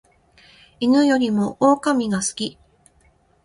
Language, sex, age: Japanese, female, 40-49